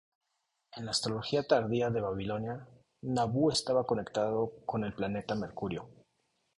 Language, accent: Spanish, México